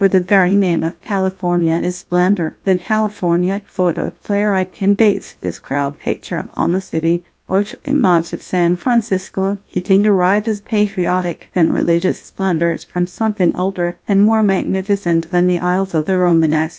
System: TTS, GlowTTS